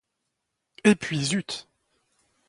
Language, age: French, 40-49